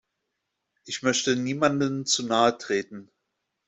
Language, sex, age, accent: German, male, 40-49, Deutschland Deutsch